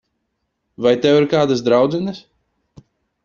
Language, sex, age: Latvian, male, 19-29